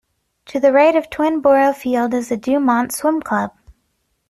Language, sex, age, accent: English, female, 19-29, United States English